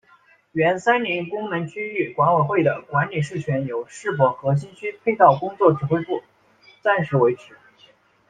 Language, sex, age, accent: Chinese, male, 19-29, 出生地：湖南省